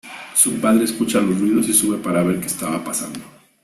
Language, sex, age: Spanish, male, 40-49